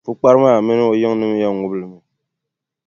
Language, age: Dagbani, 30-39